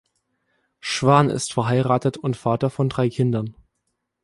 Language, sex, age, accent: German, male, 19-29, Deutschland Deutsch